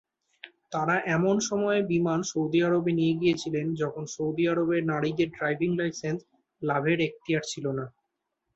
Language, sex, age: Bengali, male, 19-29